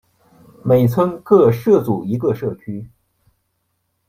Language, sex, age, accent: Chinese, male, 40-49, 出生地：山东省